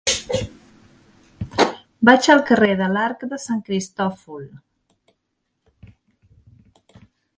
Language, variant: Catalan, Central